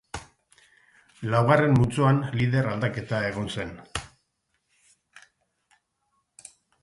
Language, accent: Basque, Erdialdekoa edo Nafarra (Gipuzkoa, Nafarroa)